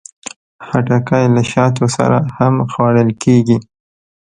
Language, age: Pashto, 19-29